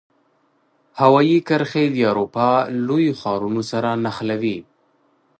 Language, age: Pashto, 19-29